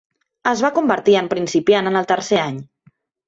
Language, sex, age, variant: Catalan, female, 19-29, Central